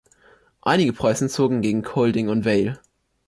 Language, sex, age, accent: German, male, under 19, Deutschland Deutsch